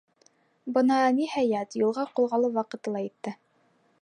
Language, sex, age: Bashkir, female, 19-29